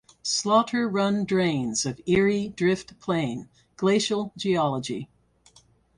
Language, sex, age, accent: English, female, 60-69, United States English